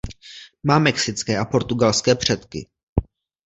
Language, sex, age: Czech, male, 19-29